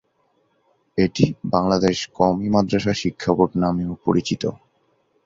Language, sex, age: Bengali, male, 19-29